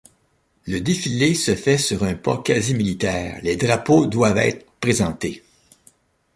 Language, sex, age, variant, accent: French, male, 60-69, Français d'Amérique du Nord, Français du Canada